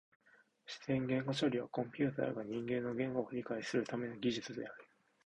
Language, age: Japanese, 19-29